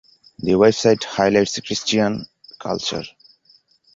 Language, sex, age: English, male, 19-29